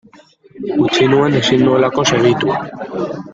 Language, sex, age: Basque, male, 19-29